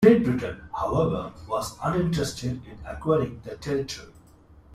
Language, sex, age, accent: English, male, 30-39, India and South Asia (India, Pakistan, Sri Lanka)